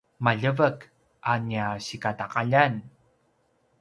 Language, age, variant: Paiwan, 30-39, pinayuanan a kinaikacedasan (東排灣語)